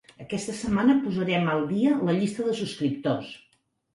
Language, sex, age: Catalan, female, 60-69